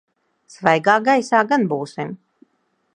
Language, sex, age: Latvian, female, 40-49